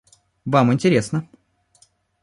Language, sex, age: Russian, male, under 19